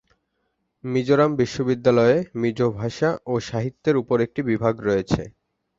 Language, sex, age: Bengali, male, 19-29